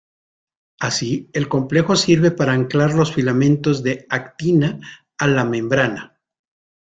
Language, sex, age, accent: Spanish, male, 50-59, México